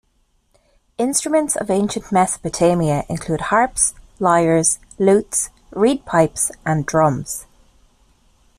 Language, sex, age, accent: English, female, 30-39, Irish English